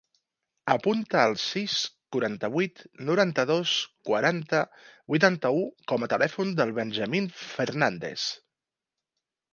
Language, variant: Catalan, Central